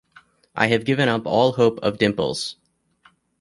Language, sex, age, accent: English, male, 19-29, United States English